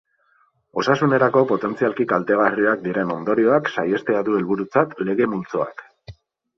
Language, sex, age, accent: Basque, male, 30-39, Mendebalekoa (Araba, Bizkaia, Gipuzkoako mendebaleko herri batzuk)